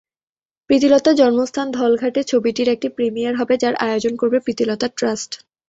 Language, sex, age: Bengali, female, 19-29